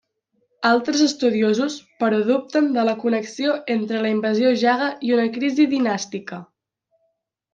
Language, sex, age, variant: Catalan, female, under 19, Central